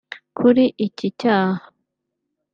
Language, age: Kinyarwanda, 19-29